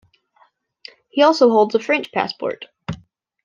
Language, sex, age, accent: English, female, 19-29, United States English